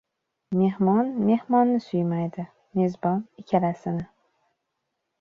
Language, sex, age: Uzbek, female, 30-39